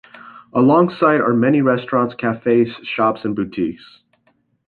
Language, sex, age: English, male, 19-29